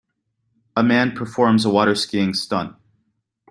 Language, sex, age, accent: English, male, 30-39, United States English